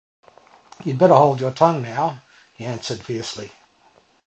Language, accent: English, Australian English